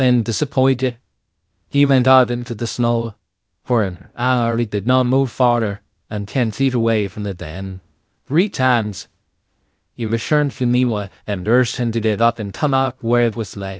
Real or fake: fake